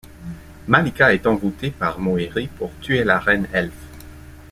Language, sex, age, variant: French, male, 19-29, Français de métropole